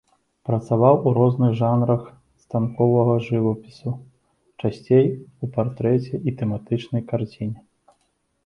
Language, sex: Belarusian, male